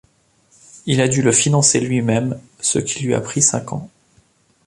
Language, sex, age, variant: French, male, 30-39, Français de métropole